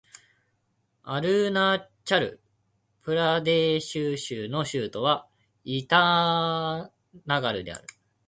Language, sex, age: Japanese, male, 19-29